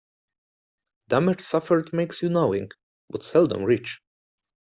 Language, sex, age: English, male, 19-29